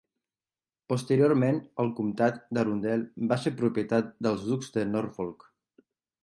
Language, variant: Catalan, Central